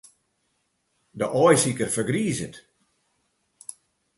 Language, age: Western Frisian, 70-79